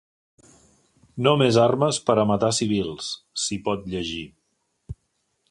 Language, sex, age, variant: Catalan, male, 50-59, Central